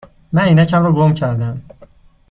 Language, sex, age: Persian, male, 19-29